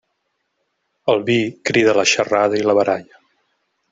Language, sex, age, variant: Catalan, male, 40-49, Central